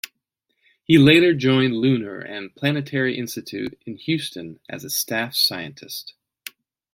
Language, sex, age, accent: English, male, 40-49, United States English